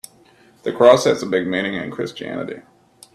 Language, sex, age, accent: English, male, 30-39, United States English